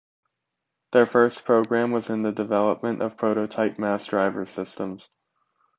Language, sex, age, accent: English, male, under 19, United States English